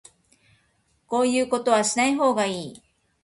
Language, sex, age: Japanese, female, 50-59